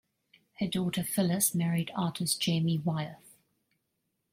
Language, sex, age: English, female, 30-39